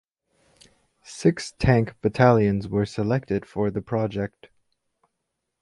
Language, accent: English, United States English